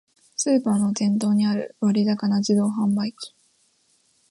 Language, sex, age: Japanese, female, 19-29